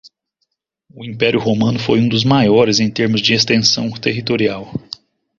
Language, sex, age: Portuguese, male, 30-39